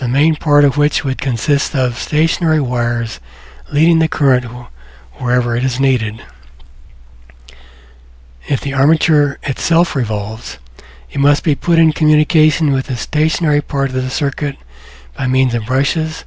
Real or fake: real